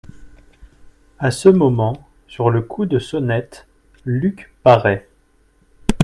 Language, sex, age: French, male, 30-39